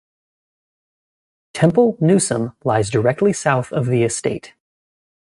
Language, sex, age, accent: English, male, 19-29, United States English